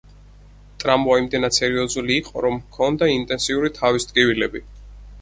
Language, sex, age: Georgian, male, 19-29